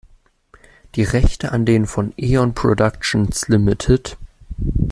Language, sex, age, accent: German, male, under 19, Deutschland Deutsch